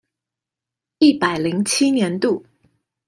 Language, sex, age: Chinese, female, 30-39